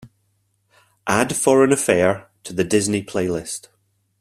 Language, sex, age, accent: English, male, 40-49, Scottish English